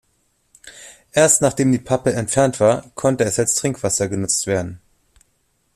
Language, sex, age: German, male, 30-39